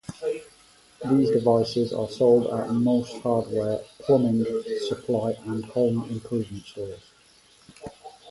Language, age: English, 30-39